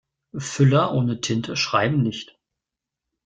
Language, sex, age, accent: German, male, 30-39, Deutschland Deutsch